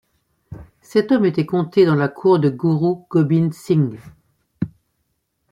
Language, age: French, 60-69